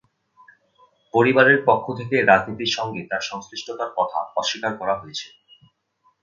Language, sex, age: Bengali, male, 19-29